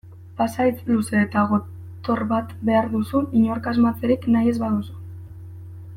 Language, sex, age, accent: Basque, female, 19-29, Erdialdekoa edo Nafarra (Gipuzkoa, Nafarroa)